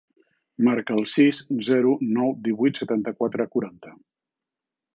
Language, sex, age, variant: Catalan, male, 60-69, Central